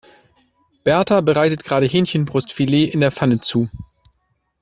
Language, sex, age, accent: German, male, 30-39, Deutschland Deutsch